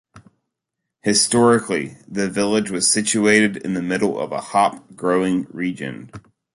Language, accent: English, United States English